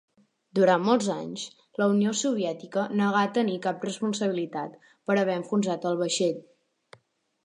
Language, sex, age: Catalan, female, under 19